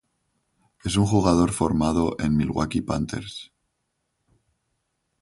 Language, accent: Spanish, España: Centro-Sur peninsular (Madrid, Toledo, Castilla-La Mancha)